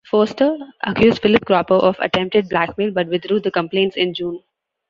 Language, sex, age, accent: English, female, 19-29, India and South Asia (India, Pakistan, Sri Lanka)